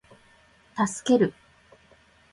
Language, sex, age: Japanese, female, 50-59